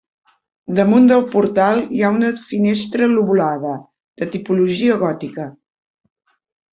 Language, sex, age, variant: Catalan, female, 50-59, Central